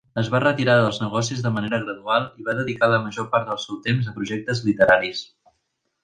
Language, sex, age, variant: Catalan, male, 19-29, Central